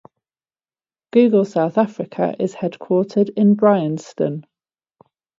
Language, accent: English, England English